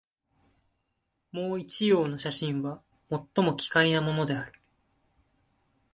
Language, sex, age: Japanese, male, 19-29